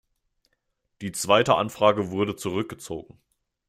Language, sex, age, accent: German, male, 19-29, Deutschland Deutsch